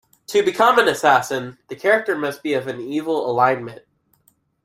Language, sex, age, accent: English, male, under 19, United States English